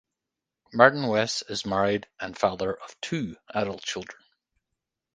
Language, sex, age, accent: English, male, 50-59, Canadian English; Irish English